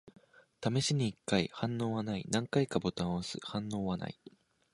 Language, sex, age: Japanese, male, 19-29